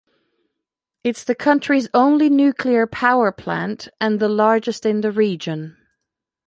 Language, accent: English, United States English